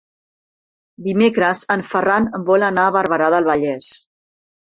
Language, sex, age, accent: Catalan, female, 40-49, Barceloní